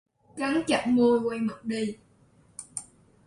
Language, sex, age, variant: Vietnamese, female, 19-29, Sài Gòn